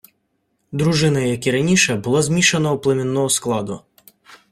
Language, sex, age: Ukrainian, male, under 19